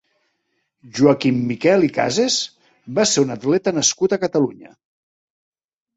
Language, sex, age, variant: Catalan, male, 40-49, Central